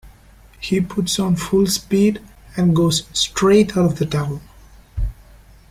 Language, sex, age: English, male, 19-29